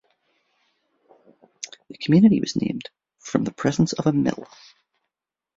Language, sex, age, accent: English, male, 30-39, Irish English